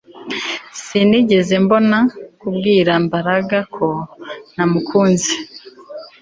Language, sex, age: Kinyarwanda, female, 19-29